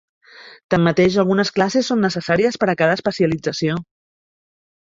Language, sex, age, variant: Catalan, female, 40-49, Central